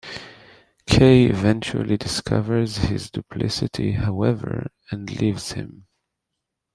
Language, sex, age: English, male, 40-49